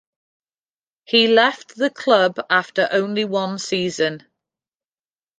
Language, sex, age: English, female, 40-49